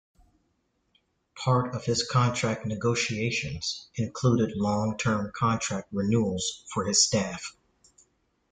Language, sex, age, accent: English, male, 40-49, United States English